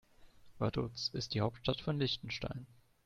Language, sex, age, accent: German, male, 19-29, Deutschland Deutsch